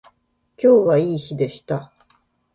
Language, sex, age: Japanese, female, 50-59